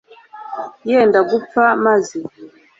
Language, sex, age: Kinyarwanda, female, 30-39